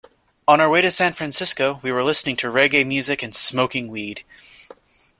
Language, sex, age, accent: English, male, 19-29, United States English